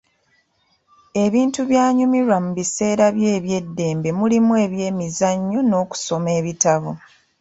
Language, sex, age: Ganda, female, 30-39